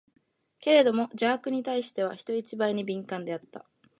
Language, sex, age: Japanese, female, 19-29